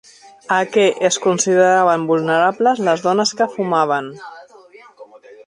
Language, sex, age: Catalan, female, 40-49